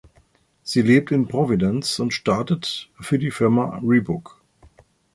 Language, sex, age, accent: German, male, 50-59, Deutschland Deutsch